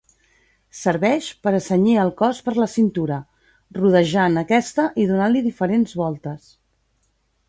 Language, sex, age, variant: Catalan, female, 40-49, Central